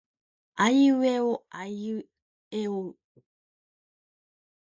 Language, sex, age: Japanese, female, 50-59